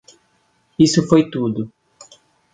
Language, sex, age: Portuguese, male, 19-29